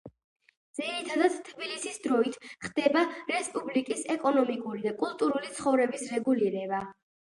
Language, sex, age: Georgian, female, under 19